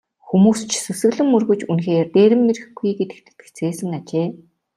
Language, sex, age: Mongolian, female, 19-29